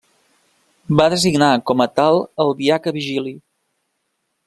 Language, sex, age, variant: Catalan, male, 30-39, Central